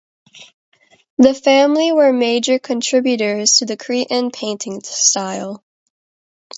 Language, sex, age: English, female, under 19